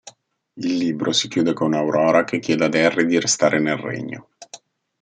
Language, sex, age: Italian, male, 40-49